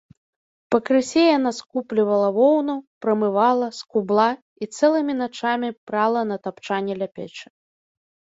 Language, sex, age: Belarusian, female, 19-29